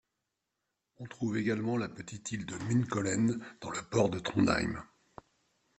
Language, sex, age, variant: French, male, 50-59, Français de métropole